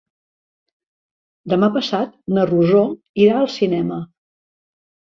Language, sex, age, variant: Catalan, female, 60-69, Central